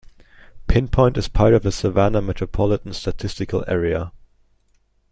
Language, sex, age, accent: English, male, 19-29, England English